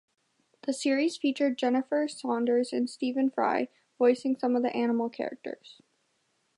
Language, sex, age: English, female, 19-29